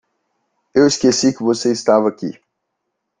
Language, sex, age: Portuguese, male, 40-49